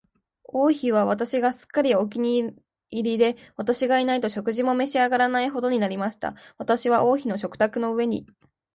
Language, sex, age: Japanese, female, 19-29